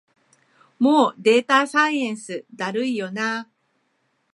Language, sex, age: Japanese, female, 50-59